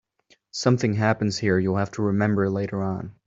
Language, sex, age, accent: English, male, 19-29, United States English